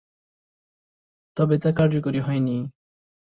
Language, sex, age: Bengali, male, 19-29